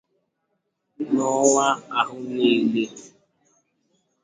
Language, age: Igbo, under 19